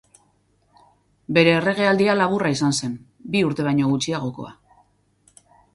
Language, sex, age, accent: Basque, female, 40-49, Mendebalekoa (Araba, Bizkaia, Gipuzkoako mendebaleko herri batzuk)